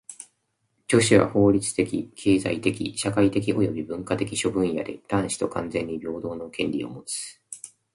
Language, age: Japanese, 19-29